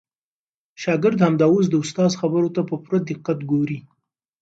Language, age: Pashto, 19-29